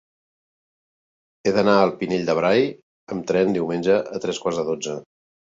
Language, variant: Catalan, Central